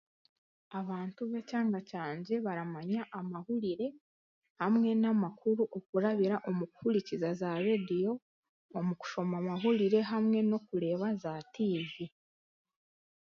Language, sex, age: Chiga, female, 19-29